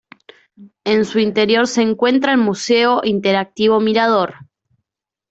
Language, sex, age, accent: Spanish, female, 19-29, Rioplatense: Argentina, Uruguay, este de Bolivia, Paraguay